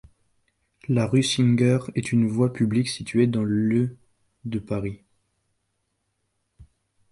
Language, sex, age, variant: French, male, 19-29, Français de métropole